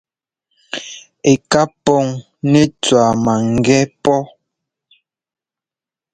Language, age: Ngomba, 19-29